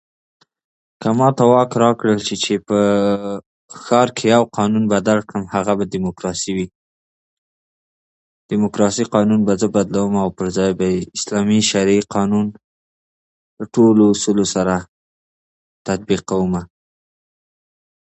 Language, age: Pashto, 30-39